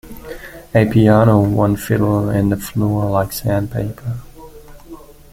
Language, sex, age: English, male, 30-39